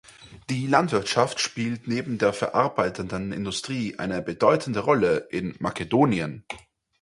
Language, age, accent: German, 19-29, Österreichisches Deutsch